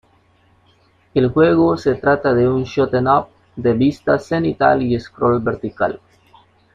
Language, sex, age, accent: Spanish, male, 30-39, América central